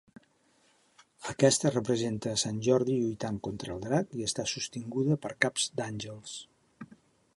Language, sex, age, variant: Catalan, male, 70-79, Central